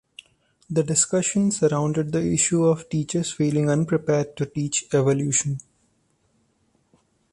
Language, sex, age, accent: English, male, 19-29, India and South Asia (India, Pakistan, Sri Lanka)